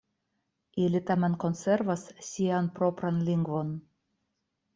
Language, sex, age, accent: Esperanto, female, 40-49, Internacia